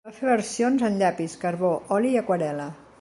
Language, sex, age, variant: Catalan, female, 60-69, Central